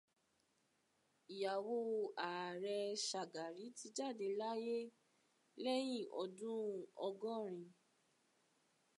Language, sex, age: Yoruba, female, 19-29